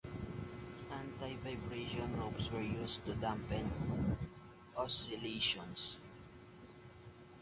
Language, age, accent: English, 19-29, Filipino